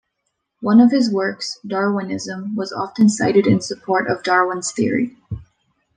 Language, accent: English, Canadian English